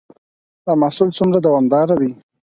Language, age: Pashto, under 19